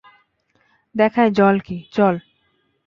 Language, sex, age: Bengali, female, 19-29